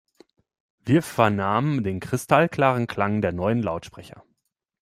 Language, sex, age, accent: German, male, 30-39, Deutschland Deutsch